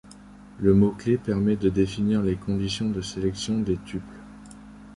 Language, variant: French, Français de métropole